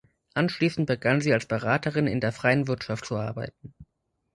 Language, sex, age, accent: German, male, 30-39, Deutschland Deutsch